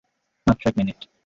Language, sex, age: Bengali, male, 19-29